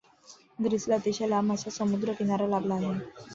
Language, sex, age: Marathi, female, 19-29